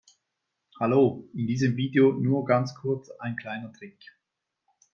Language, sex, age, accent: German, male, 50-59, Schweizerdeutsch